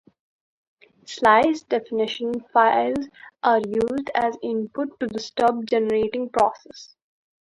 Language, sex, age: English, female, under 19